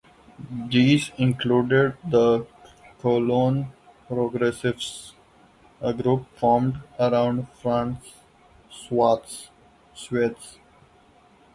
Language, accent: English, India and South Asia (India, Pakistan, Sri Lanka)